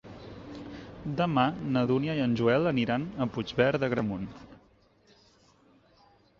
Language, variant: Catalan, Central